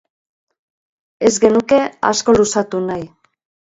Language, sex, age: Basque, female, 50-59